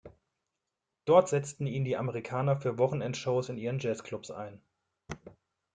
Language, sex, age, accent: German, male, 30-39, Deutschland Deutsch